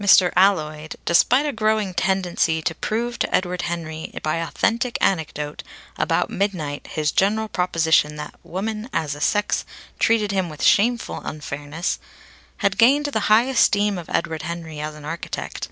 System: none